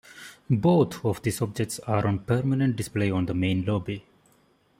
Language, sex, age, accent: English, male, 19-29, India and South Asia (India, Pakistan, Sri Lanka)